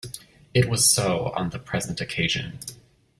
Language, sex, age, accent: English, male, 19-29, United States English